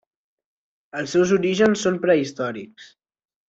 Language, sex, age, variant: Catalan, male, 40-49, Central